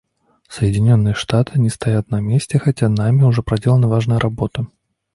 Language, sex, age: Russian, male, 30-39